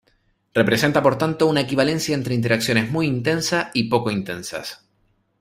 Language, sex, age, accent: Spanish, male, 19-29, España: Islas Canarias